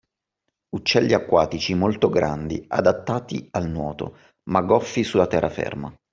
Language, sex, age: Italian, male, 30-39